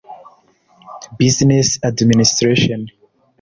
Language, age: Kinyarwanda, 19-29